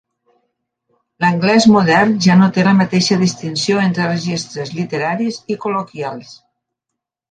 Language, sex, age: Catalan, female, 50-59